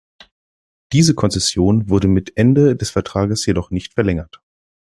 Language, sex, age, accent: German, male, 19-29, Deutschland Deutsch